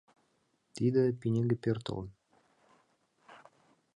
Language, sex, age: Mari, male, 19-29